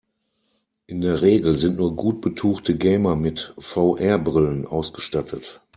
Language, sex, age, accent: German, male, 40-49, Deutschland Deutsch